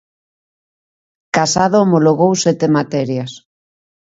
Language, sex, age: Galician, female, 40-49